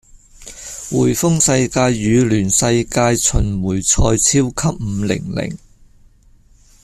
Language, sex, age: Cantonese, male, 50-59